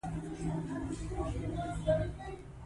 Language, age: Pashto, 19-29